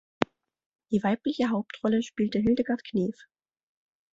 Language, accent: German, Deutschland Deutsch